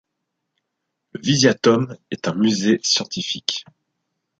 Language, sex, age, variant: French, male, 19-29, Français de métropole